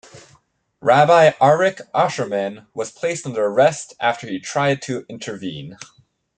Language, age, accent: English, 19-29, United States English